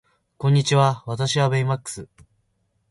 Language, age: Japanese, 19-29